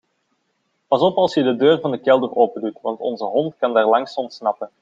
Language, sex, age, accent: Dutch, male, 19-29, Belgisch Nederlands